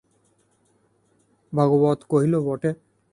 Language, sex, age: Bengali, male, 19-29